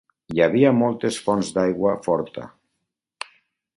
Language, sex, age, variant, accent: Catalan, male, 50-59, Valencià meridional, valencià